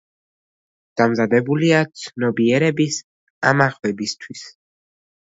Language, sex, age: Georgian, male, under 19